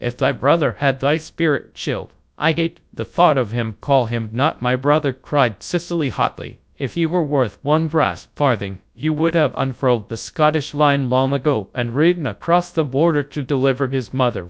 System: TTS, GradTTS